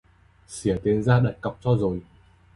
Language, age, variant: Vietnamese, 19-29, Hà Nội